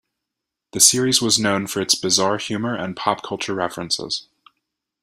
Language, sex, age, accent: English, male, 19-29, United States English